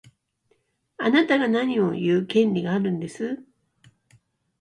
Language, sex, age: Japanese, female, 60-69